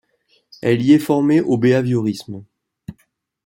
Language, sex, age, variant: French, male, 30-39, Français de métropole